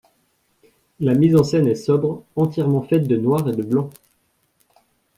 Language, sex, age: French, male, 30-39